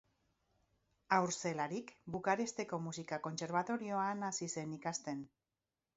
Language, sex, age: Basque, female, 50-59